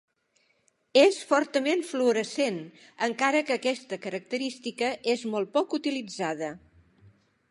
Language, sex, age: Catalan, female, 70-79